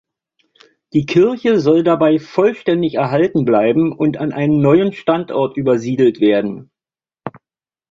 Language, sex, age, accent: German, male, 50-59, Deutschland Deutsch